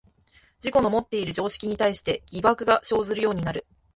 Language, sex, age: Japanese, female, 19-29